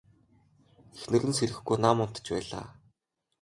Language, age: Mongolian, 19-29